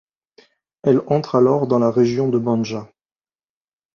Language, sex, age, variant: French, male, 30-39, Français de métropole